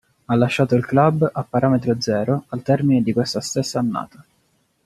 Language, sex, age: Italian, male, 19-29